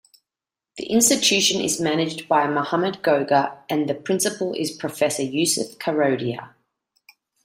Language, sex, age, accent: English, female, 30-39, Australian English